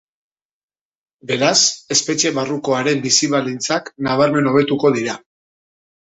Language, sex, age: Basque, male, 40-49